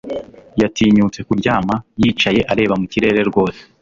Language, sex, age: Kinyarwanda, male, 19-29